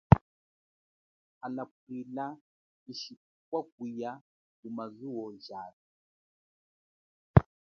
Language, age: Chokwe, 40-49